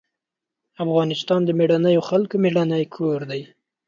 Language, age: Pashto, 19-29